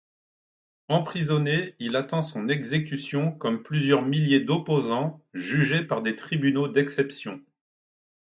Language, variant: French, Français de métropole